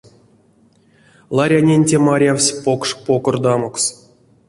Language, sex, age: Erzya, male, 30-39